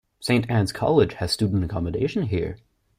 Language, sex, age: English, male, 19-29